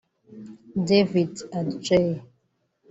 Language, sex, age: Kinyarwanda, female, under 19